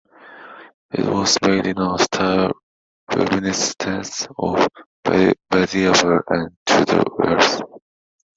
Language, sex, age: English, male, 19-29